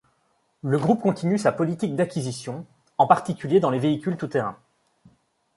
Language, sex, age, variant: French, male, 30-39, Français de métropole